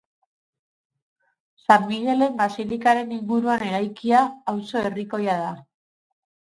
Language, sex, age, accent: Basque, female, 30-39, Mendebalekoa (Araba, Bizkaia, Gipuzkoako mendebaleko herri batzuk)